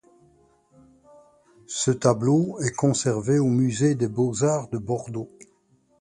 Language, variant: French, Français de métropole